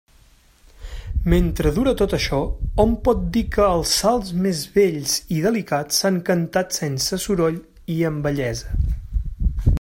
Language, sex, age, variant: Catalan, male, 30-39, Central